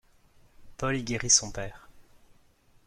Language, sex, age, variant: French, male, 19-29, Français de métropole